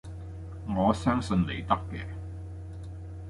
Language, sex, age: Cantonese, male, 30-39